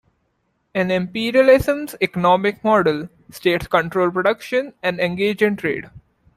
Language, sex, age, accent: English, male, 19-29, India and South Asia (India, Pakistan, Sri Lanka)